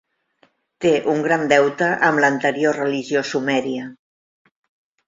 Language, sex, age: Catalan, female, 60-69